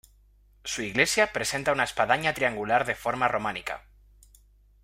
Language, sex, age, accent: Spanish, male, 30-39, España: Centro-Sur peninsular (Madrid, Toledo, Castilla-La Mancha)